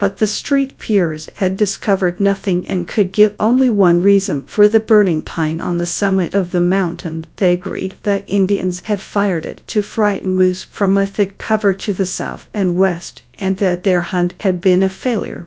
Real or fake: fake